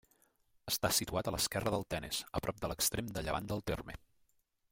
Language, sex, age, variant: Catalan, male, 30-39, Nord-Occidental